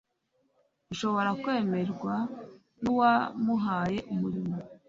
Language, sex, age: Kinyarwanda, female, 30-39